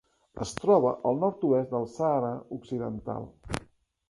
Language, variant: Catalan, Central